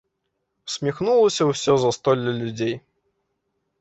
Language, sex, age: Belarusian, male, 19-29